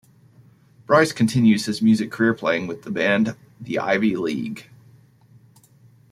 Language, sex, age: English, male, 30-39